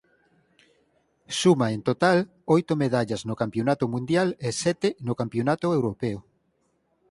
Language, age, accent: Galician, 50-59, Normativo (estándar)